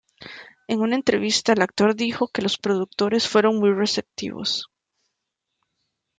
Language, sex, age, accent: Spanish, female, 19-29, América central